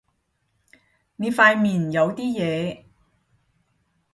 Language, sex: Cantonese, female